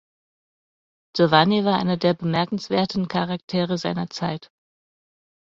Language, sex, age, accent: German, female, 40-49, Deutschland Deutsch